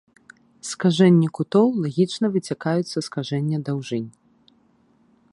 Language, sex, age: Belarusian, female, 30-39